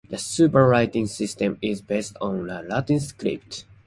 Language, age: English, 19-29